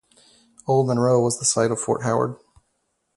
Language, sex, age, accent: English, male, 30-39, United States English